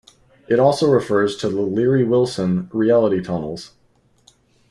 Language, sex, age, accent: English, male, 19-29, United States English